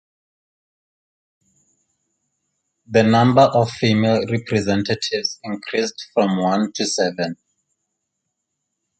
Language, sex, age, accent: English, male, 19-29, Southern African (South Africa, Zimbabwe, Namibia)